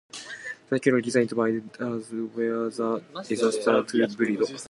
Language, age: English, 19-29